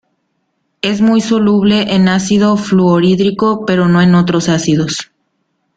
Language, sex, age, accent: Spanish, female, 19-29, México